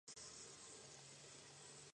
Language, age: Georgian, 19-29